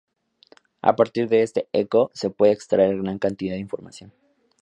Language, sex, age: Spanish, male, 19-29